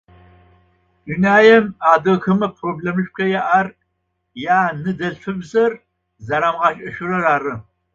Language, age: Adyghe, 70-79